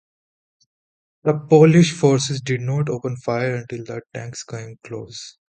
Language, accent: English, India and South Asia (India, Pakistan, Sri Lanka)